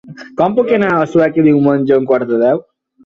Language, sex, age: Catalan, male, 19-29